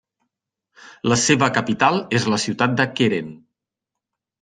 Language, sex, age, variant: Catalan, male, 50-59, Central